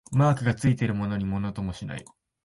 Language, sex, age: Japanese, male, 19-29